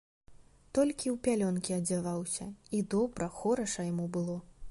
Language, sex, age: Belarusian, female, 30-39